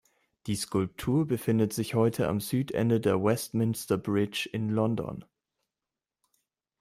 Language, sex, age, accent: German, male, 19-29, Deutschland Deutsch